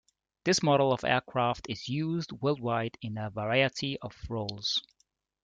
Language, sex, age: English, male, 30-39